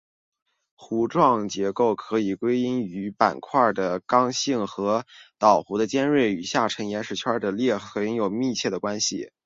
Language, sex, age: Chinese, male, 19-29